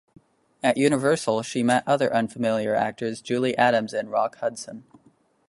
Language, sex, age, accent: English, male, under 19, United States English